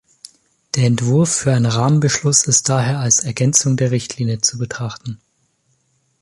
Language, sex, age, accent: German, male, 19-29, Deutschland Deutsch